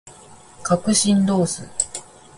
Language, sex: Japanese, female